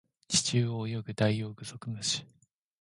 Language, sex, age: Japanese, male, 19-29